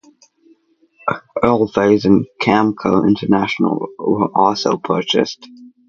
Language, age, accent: English, under 19, United States English